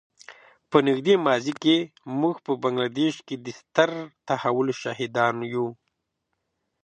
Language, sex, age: Pashto, male, 30-39